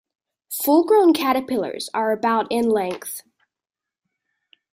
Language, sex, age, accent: English, male, under 19, Australian English